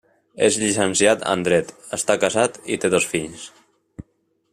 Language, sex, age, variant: Catalan, male, 30-39, Central